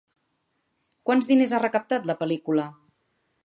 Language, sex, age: Catalan, female, 40-49